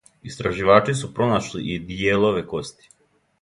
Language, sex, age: Serbian, male, 19-29